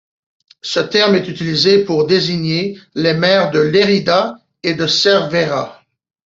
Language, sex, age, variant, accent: French, male, 40-49, Français d'Amérique du Nord, Français du Canada